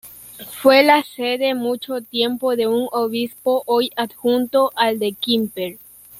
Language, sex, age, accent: Spanish, female, under 19, Andino-Pacífico: Colombia, Perú, Ecuador, oeste de Bolivia y Venezuela andina